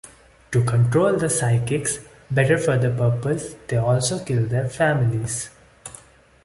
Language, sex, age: English, male, 19-29